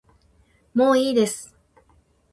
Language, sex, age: Japanese, female, 19-29